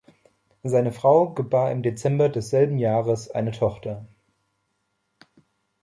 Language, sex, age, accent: German, male, 30-39, Deutschland Deutsch